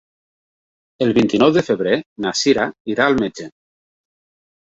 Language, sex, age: Catalan, male, 40-49